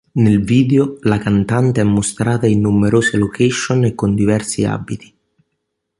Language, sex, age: Italian, male, 19-29